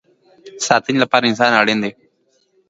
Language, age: Pashto, under 19